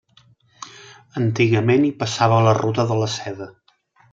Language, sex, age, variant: Catalan, male, 30-39, Central